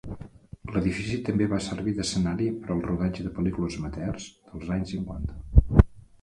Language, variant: Catalan, Central